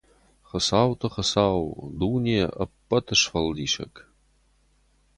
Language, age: Ossetic, 30-39